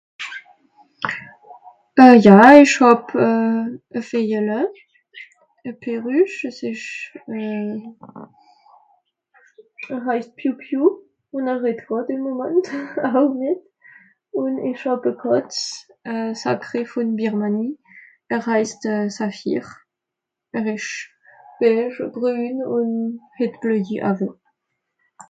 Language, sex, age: Swiss German, female, 30-39